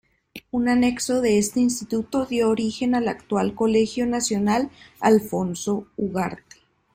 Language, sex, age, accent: Spanish, female, 19-29, México